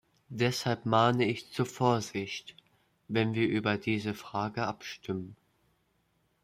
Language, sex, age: German, male, under 19